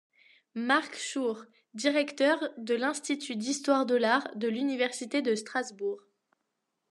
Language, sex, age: French, female, 19-29